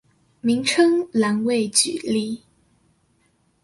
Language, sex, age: Chinese, female, under 19